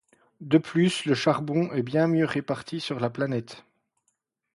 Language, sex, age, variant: French, male, 40-49, Français de métropole